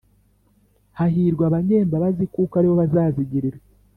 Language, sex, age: Kinyarwanda, male, 30-39